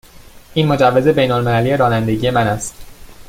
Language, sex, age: Persian, male, 19-29